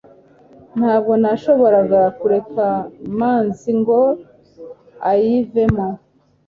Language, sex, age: Kinyarwanda, female, 40-49